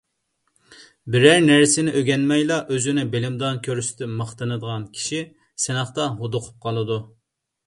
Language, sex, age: Uyghur, male, 30-39